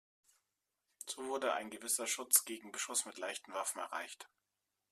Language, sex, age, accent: German, male, 30-39, Deutschland Deutsch